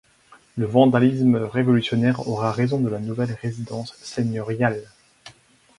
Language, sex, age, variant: French, male, 19-29, Français de métropole